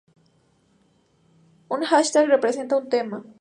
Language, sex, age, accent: Spanish, female, 19-29, México